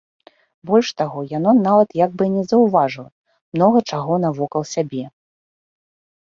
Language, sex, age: Belarusian, female, 30-39